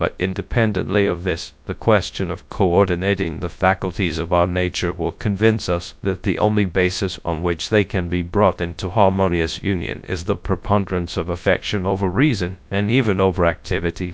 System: TTS, GradTTS